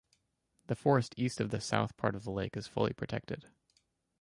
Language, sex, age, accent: English, male, 19-29, United States English